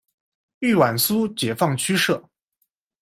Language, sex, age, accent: Chinese, male, 19-29, 出生地：江苏省